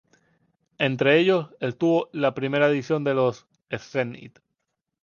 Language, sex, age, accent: Spanish, male, 19-29, España: Islas Canarias